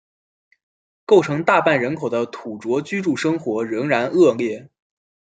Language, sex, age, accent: Chinese, male, 19-29, 出生地：辽宁省